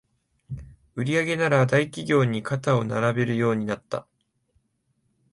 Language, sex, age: Japanese, male, 19-29